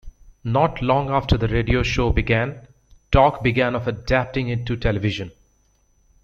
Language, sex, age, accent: English, male, 40-49, United States English